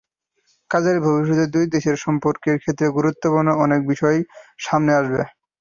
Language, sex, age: Bengali, male, 19-29